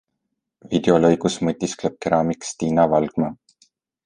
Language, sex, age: Estonian, male, 19-29